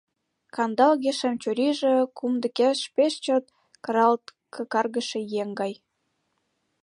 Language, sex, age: Mari, female, 19-29